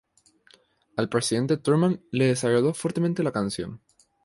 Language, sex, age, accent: Spanish, male, 19-29, España: Islas Canarias